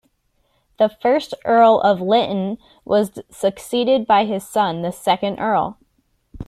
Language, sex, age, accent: English, female, 19-29, United States English